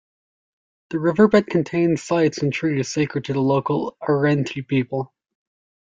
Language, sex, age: English, male, 19-29